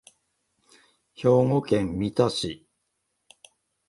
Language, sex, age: Japanese, male, 40-49